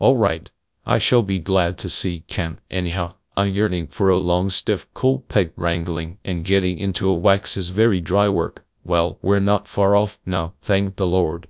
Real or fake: fake